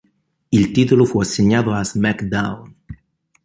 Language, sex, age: Italian, male, 19-29